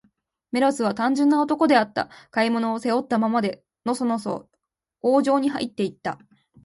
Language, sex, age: Japanese, female, 19-29